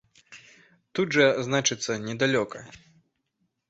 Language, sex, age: Belarusian, male, 19-29